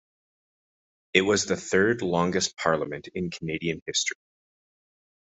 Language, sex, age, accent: English, male, 19-29, Canadian English